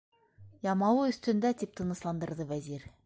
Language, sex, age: Bashkir, female, 30-39